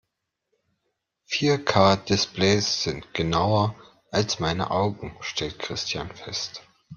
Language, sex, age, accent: German, male, 30-39, Deutschland Deutsch